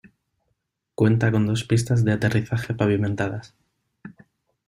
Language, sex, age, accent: Spanish, male, 30-39, España: Sur peninsular (Andalucia, Extremadura, Murcia)